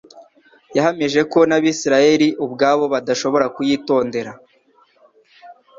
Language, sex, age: Kinyarwanda, male, 19-29